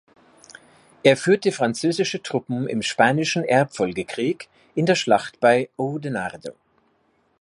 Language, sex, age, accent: German, male, 60-69, Österreichisches Deutsch